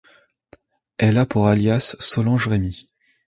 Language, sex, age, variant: French, male, 19-29, Français de métropole